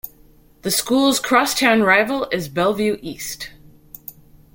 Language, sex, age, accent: English, female, 40-49, United States English